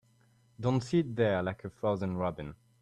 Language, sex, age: English, male, 19-29